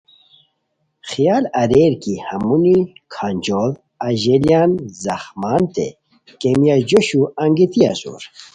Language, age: Khowar, 30-39